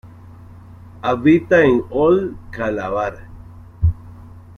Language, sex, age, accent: Spanish, male, 50-59, América central